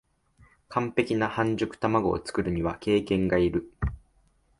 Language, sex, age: Japanese, male, 19-29